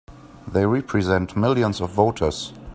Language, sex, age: English, male, 30-39